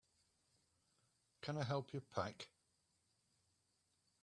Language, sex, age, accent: English, male, 60-69, England English